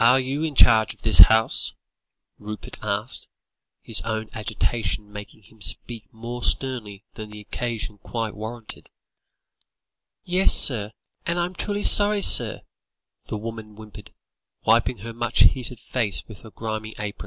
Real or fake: real